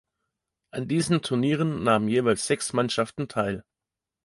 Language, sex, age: German, male, 30-39